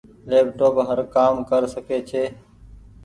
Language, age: Goaria, 19-29